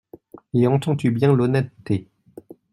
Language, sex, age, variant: French, male, 19-29, Français de métropole